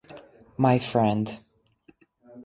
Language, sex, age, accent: English, male, 19-29, United States English